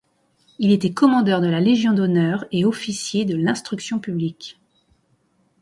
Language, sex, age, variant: French, female, 40-49, Français de métropole